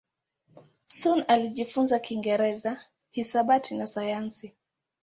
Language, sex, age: Swahili, female, 19-29